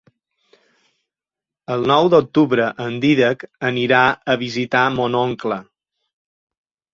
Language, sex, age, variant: Catalan, male, 40-49, Balear